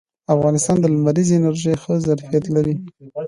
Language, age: Pashto, 19-29